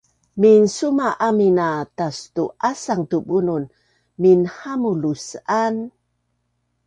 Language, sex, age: Bunun, female, 60-69